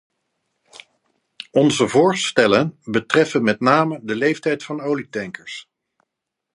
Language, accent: Dutch, Nederlands Nederlands